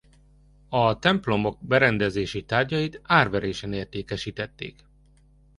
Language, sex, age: Hungarian, male, 30-39